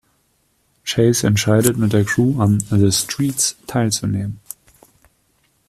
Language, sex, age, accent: German, male, 19-29, Deutschland Deutsch